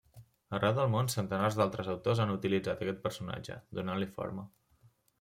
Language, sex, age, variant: Catalan, male, 19-29, Central